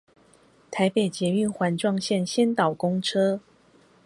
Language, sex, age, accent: Chinese, female, 40-49, 出生地：臺北市